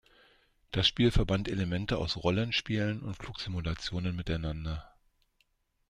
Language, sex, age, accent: German, male, 60-69, Deutschland Deutsch